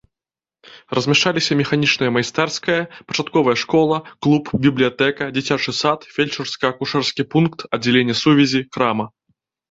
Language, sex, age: Belarusian, male, 30-39